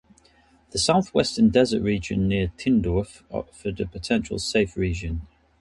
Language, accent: English, England English